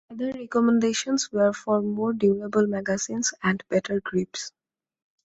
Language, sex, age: English, female, 19-29